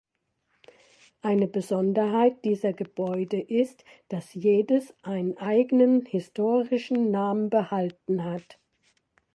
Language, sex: German, female